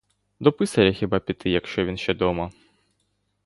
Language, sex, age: Ukrainian, male, 19-29